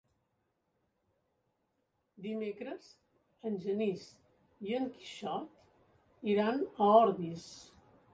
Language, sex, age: Catalan, female, 70-79